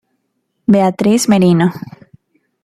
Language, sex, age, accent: Spanish, female, under 19, Andino-Pacífico: Colombia, Perú, Ecuador, oeste de Bolivia y Venezuela andina